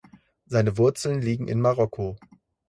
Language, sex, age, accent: German, male, 19-29, Deutschland Deutsch